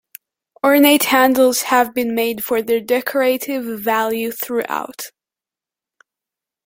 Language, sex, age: English, female, 19-29